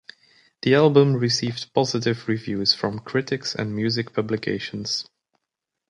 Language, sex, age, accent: English, male, 19-29, England English